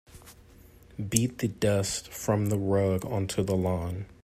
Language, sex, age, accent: English, male, 19-29, United States English